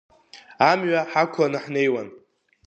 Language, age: Abkhazian, under 19